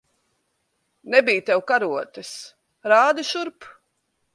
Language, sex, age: Latvian, female, 40-49